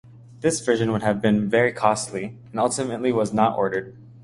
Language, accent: English, United States English